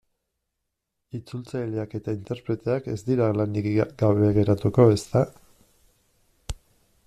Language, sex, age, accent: Basque, male, 50-59, Erdialdekoa edo Nafarra (Gipuzkoa, Nafarroa)